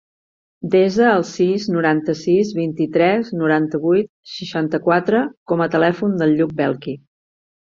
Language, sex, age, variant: Catalan, female, 50-59, Central